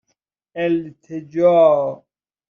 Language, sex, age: Persian, male, 30-39